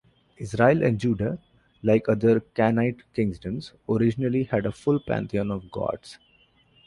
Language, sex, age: English, male, 19-29